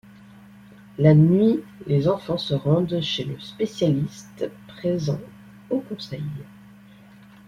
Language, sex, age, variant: French, male, under 19, Français de métropole